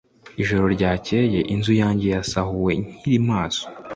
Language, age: Kinyarwanda, 19-29